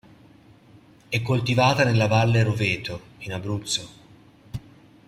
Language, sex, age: Italian, male, 40-49